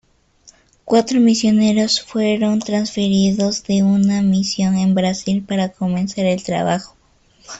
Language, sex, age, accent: Spanish, female, under 19, Andino-Pacífico: Colombia, Perú, Ecuador, oeste de Bolivia y Venezuela andina